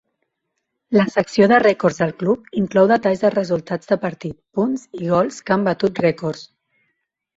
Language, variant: Catalan, Central